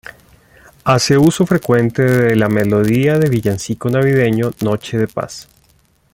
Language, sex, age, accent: Spanish, male, 30-39, Andino-Pacífico: Colombia, Perú, Ecuador, oeste de Bolivia y Venezuela andina